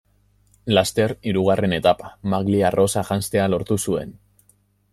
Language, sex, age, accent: Basque, male, 19-29, Mendebalekoa (Araba, Bizkaia, Gipuzkoako mendebaleko herri batzuk)